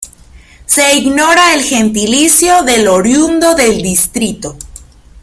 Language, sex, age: Spanish, female, 19-29